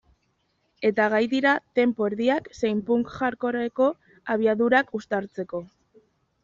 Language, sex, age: Basque, female, 19-29